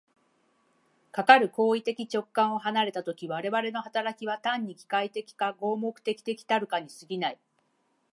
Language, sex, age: Japanese, female, 30-39